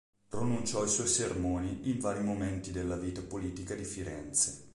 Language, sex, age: Italian, male, 30-39